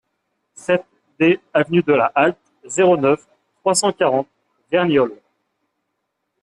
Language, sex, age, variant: French, male, 40-49, Français de métropole